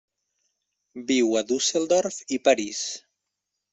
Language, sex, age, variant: Catalan, male, 30-39, Central